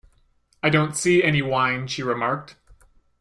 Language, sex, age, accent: English, male, 19-29, Canadian English